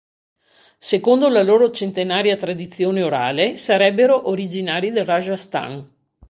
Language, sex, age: Italian, female, 60-69